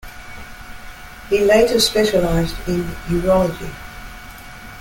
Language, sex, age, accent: English, female, 50-59, Australian English